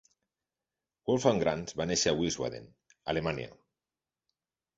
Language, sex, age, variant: Catalan, male, 40-49, Central